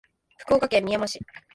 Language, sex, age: Japanese, female, under 19